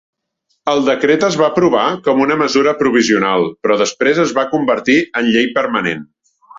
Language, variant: Catalan, Central